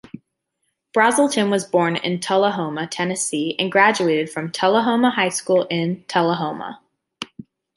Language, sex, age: English, female, 19-29